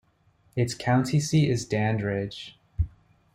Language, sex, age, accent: English, male, 19-29, United States English